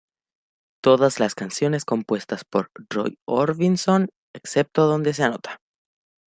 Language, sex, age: Spanish, male, 19-29